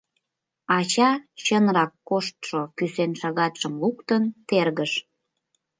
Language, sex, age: Mari, female, 19-29